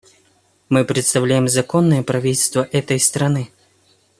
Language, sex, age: Russian, male, 19-29